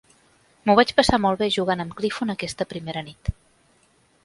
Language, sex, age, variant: Catalan, female, 30-39, Central